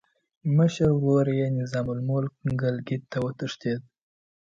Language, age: Pashto, under 19